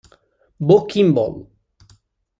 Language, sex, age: Italian, male, 19-29